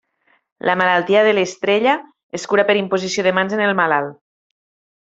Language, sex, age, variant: Catalan, female, 30-39, Nord-Occidental